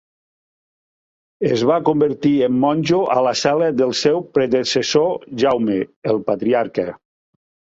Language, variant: Catalan, Nord-Occidental